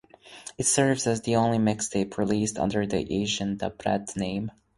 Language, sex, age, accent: English, male, 19-29, United States English